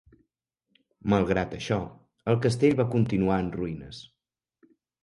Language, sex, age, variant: Catalan, male, 19-29, Central